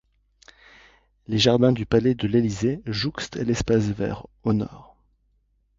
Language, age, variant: French, 40-49, Français de métropole